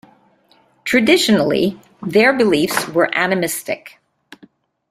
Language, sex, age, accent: English, female, 70-79, United States English